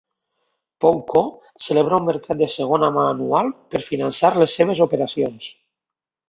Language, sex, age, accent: Catalan, male, 40-49, valencià